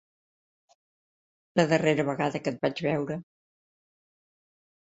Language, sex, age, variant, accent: Catalan, female, 70-79, Central, central